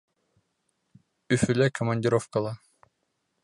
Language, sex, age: Bashkir, male, 19-29